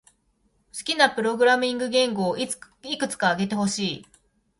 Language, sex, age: Japanese, female, 40-49